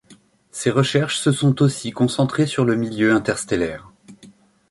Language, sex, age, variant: French, male, 40-49, Français de métropole